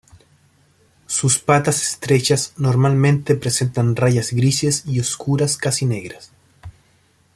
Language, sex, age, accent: Spanish, male, 30-39, Chileno: Chile, Cuyo